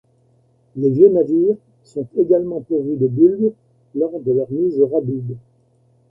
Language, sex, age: French, male, 70-79